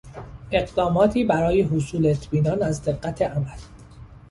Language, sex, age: Persian, male, 30-39